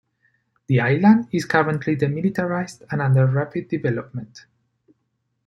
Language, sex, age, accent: English, male, 40-49, United States English